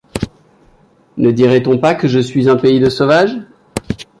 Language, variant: French, Français de métropole